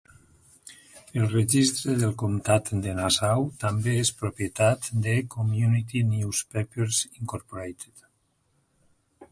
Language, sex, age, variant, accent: Catalan, male, 60-69, Valencià central, valencià